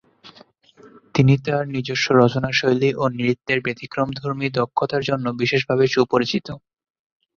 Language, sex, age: Bengali, male, 19-29